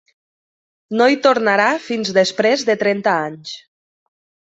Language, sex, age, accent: Catalan, female, 30-39, valencià